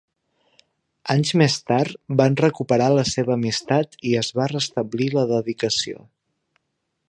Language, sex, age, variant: Catalan, male, 19-29, Central